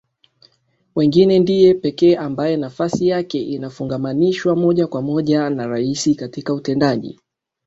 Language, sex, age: Swahili, male, 19-29